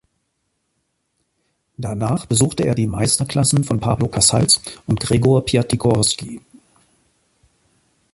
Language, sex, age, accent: German, male, 40-49, Deutschland Deutsch